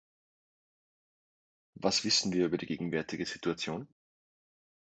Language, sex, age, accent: German, male, 19-29, Österreichisches Deutsch